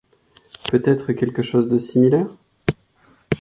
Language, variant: French, Français de métropole